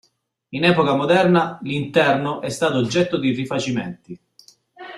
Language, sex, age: Italian, male, 30-39